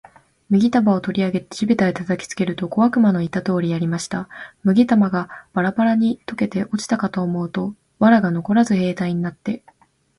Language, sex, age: Japanese, female, 19-29